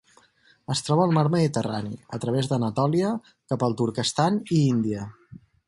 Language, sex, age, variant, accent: Catalan, male, 30-39, Central, central